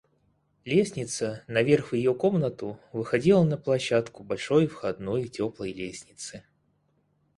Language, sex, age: Russian, male, 30-39